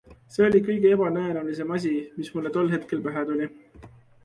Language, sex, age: Estonian, male, 19-29